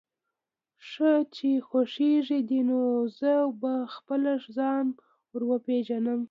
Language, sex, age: Pashto, female, 19-29